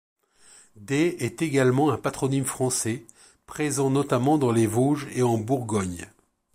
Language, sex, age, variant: French, male, 50-59, Français de métropole